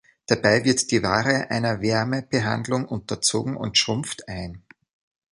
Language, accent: German, Österreichisches Deutsch